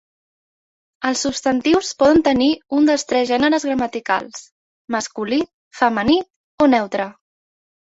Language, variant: Catalan, Central